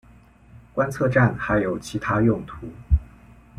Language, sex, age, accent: Chinese, male, 19-29, 出生地：河北省